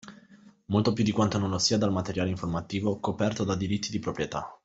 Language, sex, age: Italian, male, 19-29